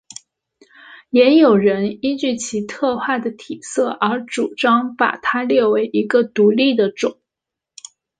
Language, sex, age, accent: Chinese, female, 19-29, 出生地：浙江省